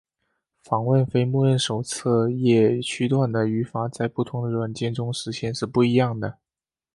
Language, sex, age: Chinese, male, 19-29